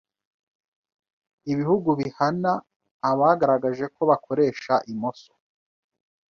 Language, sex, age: Kinyarwanda, male, 30-39